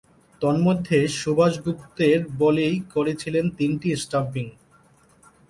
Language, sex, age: Bengali, male, 30-39